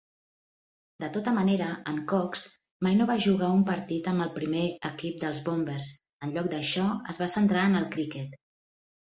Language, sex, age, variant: Catalan, female, 40-49, Central